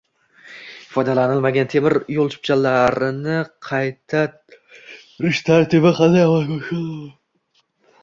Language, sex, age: Uzbek, male, under 19